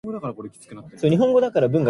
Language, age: English, under 19